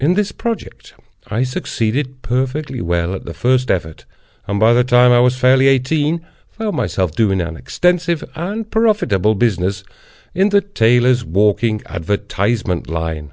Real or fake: real